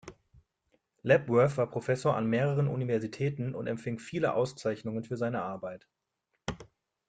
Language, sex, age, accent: German, male, 30-39, Deutschland Deutsch